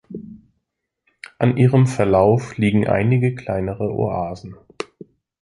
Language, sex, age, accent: German, male, 30-39, Deutschland Deutsch